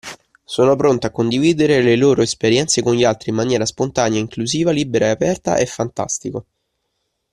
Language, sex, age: Italian, male, 19-29